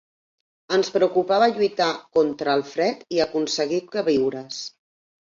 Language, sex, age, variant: Catalan, female, 50-59, Central